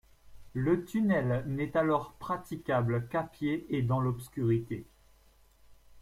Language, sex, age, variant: French, male, 19-29, Français de métropole